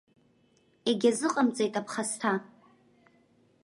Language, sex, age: Abkhazian, female, under 19